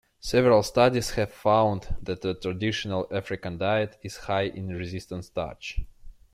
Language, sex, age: English, male, 19-29